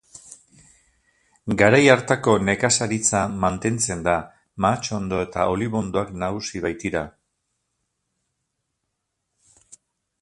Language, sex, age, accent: Basque, male, 60-69, Erdialdekoa edo Nafarra (Gipuzkoa, Nafarroa)